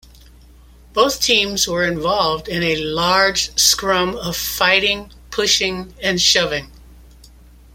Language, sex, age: English, female, 70-79